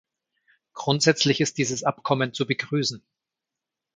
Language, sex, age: German, male, 40-49